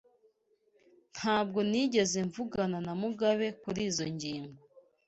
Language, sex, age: Kinyarwanda, female, 19-29